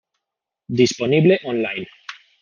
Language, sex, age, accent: Spanish, male, 19-29, España: Centro-Sur peninsular (Madrid, Toledo, Castilla-La Mancha)